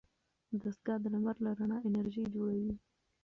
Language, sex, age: Pashto, female, 19-29